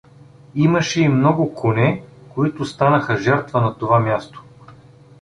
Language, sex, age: Bulgarian, male, 40-49